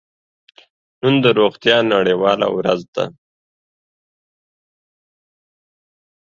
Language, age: Pashto, under 19